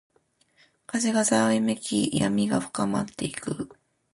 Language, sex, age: Japanese, female, 40-49